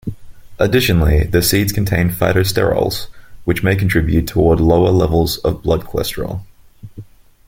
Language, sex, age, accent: English, male, 19-29, Australian English